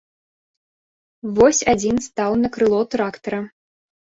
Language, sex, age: Belarusian, female, 19-29